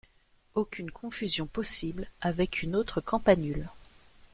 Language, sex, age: French, female, 40-49